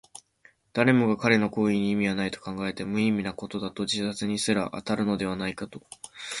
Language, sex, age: Japanese, male, 19-29